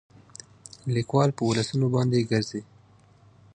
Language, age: Pashto, 19-29